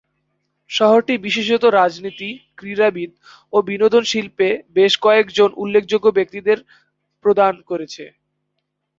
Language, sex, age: Bengali, male, 19-29